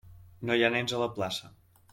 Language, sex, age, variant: Catalan, male, 30-39, Balear